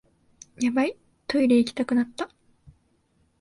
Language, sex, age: Japanese, female, 19-29